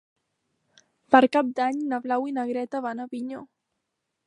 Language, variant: Catalan, Central